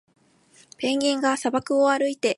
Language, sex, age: Japanese, female, 19-29